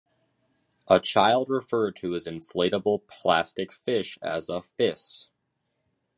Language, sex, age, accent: English, male, under 19, United States English